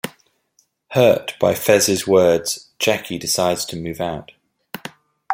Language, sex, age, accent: English, male, 40-49, England English